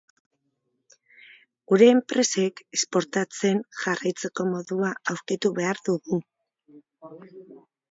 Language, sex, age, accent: Basque, female, 40-49, Mendebalekoa (Araba, Bizkaia, Gipuzkoako mendebaleko herri batzuk)